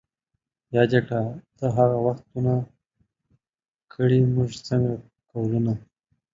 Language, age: Pashto, 19-29